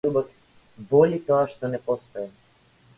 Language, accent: Macedonian, литературен